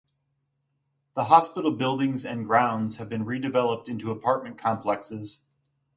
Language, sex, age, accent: English, male, 40-49, United States English